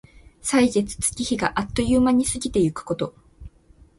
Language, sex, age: Japanese, female, 19-29